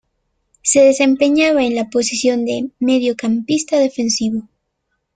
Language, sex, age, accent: Spanish, female, 19-29, América central